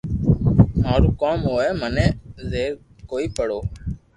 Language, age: Loarki, under 19